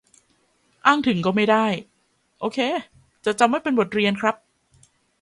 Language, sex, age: Thai, female, 19-29